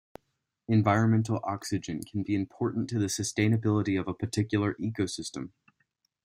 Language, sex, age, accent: English, male, under 19, United States English